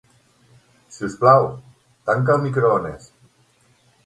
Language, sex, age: Catalan, male, 50-59